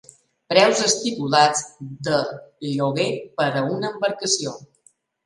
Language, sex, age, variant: Catalan, female, 40-49, Balear